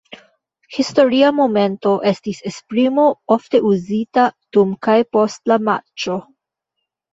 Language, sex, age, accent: Esperanto, female, 19-29, Internacia